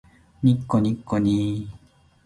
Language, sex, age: Japanese, male, 30-39